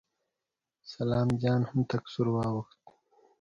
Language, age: Pashto, under 19